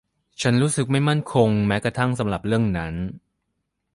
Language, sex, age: Thai, male, 19-29